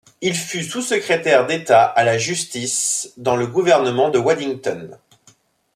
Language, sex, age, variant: French, male, 30-39, Français de métropole